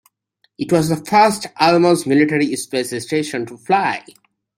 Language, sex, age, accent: English, male, 19-29, United States English